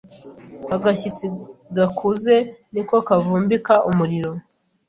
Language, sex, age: Kinyarwanda, female, 19-29